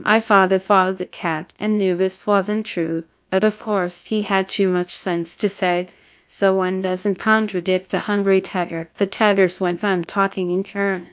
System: TTS, GlowTTS